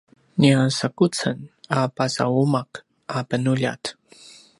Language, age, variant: Paiwan, 30-39, pinayuanan a kinaikacedasan (東排灣語)